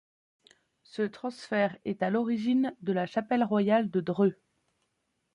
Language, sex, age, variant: French, female, 30-39, Français de métropole